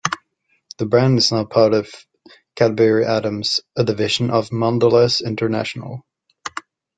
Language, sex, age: English, male, 19-29